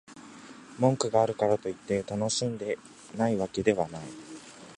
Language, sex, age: Japanese, male, 19-29